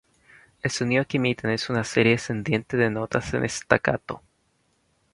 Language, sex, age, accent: Spanish, female, 19-29, Chileno: Chile, Cuyo